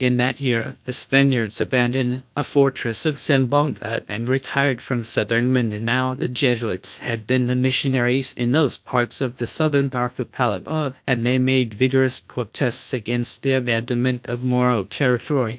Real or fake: fake